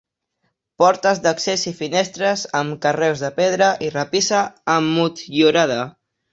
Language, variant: Catalan, Central